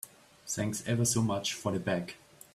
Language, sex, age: English, male, 30-39